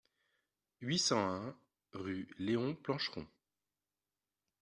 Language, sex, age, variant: French, male, 30-39, Français de métropole